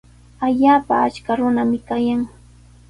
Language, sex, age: Sihuas Ancash Quechua, female, 30-39